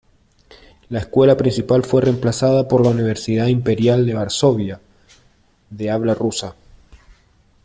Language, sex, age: Spanish, male, 30-39